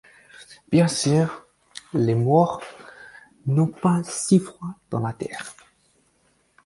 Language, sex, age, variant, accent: French, male, under 19, Français d'Afrique subsaharienne et des îles africaines, Français de Madagascar